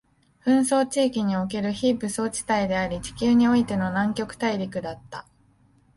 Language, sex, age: Japanese, female, 19-29